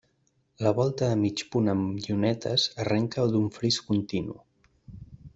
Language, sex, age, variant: Catalan, male, 19-29, Central